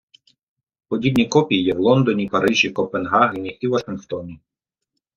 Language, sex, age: Ukrainian, male, 30-39